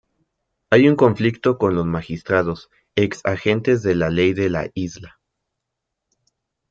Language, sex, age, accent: Spanish, male, 19-29, México